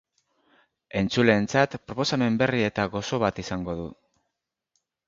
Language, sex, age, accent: Basque, male, 50-59, Mendebalekoa (Araba, Bizkaia, Gipuzkoako mendebaleko herri batzuk)